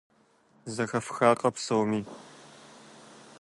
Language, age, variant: Kabardian, 19-29, Адыгэбзэ (Къэбэрдей, Кирил, псоми зэдай)